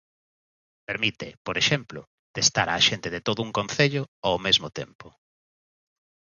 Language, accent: Galician, Oriental (común en zona oriental)